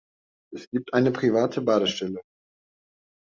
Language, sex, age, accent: German, male, 30-39, Deutschland Deutsch